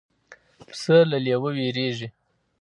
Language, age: Pashto, 30-39